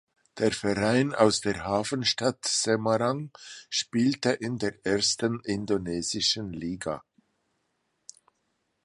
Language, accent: German, Schweizerdeutsch